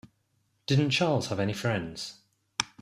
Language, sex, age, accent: English, male, 30-39, England English